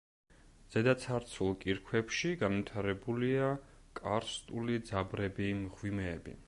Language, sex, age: Georgian, male, 30-39